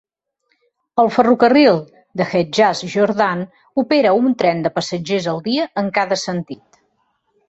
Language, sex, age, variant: Catalan, female, 40-49, Central